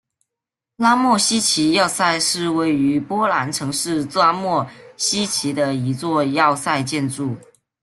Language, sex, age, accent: Chinese, male, under 19, 出生地：湖南省